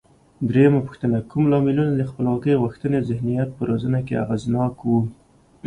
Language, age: Pashto, 30-39